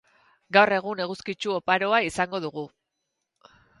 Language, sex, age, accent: Basque, female, 40-49, Erdialdekoa edo Nafarra (Gipuzkoa, Nafarroa)